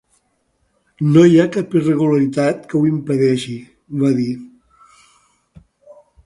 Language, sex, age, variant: Catalan, male, 60-69, Central